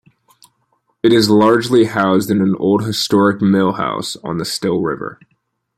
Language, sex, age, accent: English, male, 19-29, United States English